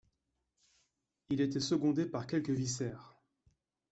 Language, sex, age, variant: French, male, 30-39, Français de métropole